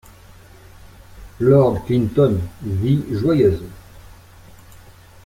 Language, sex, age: French, male, 50-59